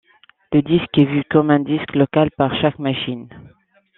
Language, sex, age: French, female, 19-29